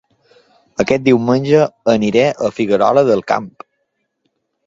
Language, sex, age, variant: Catalan, male, 19-29, Balear